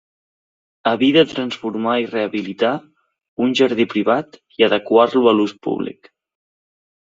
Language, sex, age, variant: Catalan, male, 19-29, Central